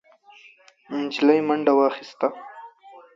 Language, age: Pashto, 19-29